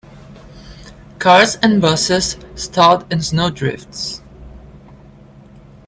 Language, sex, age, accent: English, male, 19-29, United States English